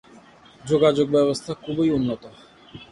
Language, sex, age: Bengali, male, 19-29